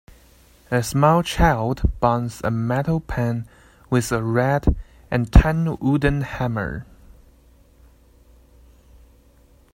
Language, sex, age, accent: English, male, 19-29, United States English